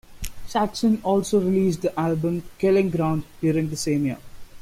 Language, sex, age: English, male, 19-29